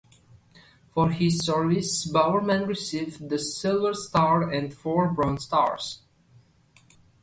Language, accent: English, United States English